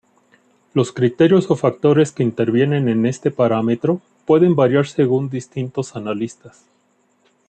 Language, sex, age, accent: Spanish, male, 40-49, México